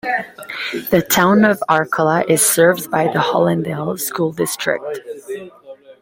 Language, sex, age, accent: English, female, 19-29, Canadian English